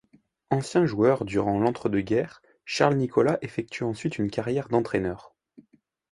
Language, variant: French, Français de métropole